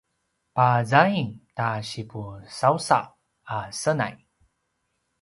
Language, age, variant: Paiwan, 30-39, pinayuanan a kinaikacedasan (東排灣語)